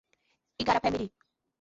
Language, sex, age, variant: Portuguese, female, 19-29, Portuguese (Brasil)